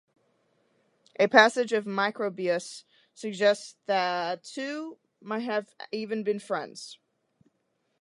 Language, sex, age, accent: English, female, under 19, United States English